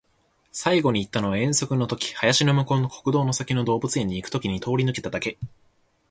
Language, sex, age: Japanese, male, under 19